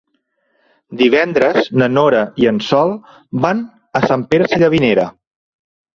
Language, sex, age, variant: Catalan, male, 40-49, Central